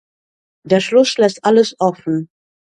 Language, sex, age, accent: German, female, 60-69, Deutschland Deutsch